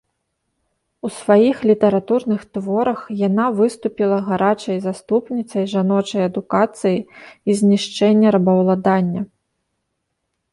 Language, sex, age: Belarusian, female, 30-39